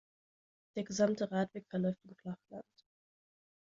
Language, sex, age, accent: German, female, 19-29, Deutschland Deutsch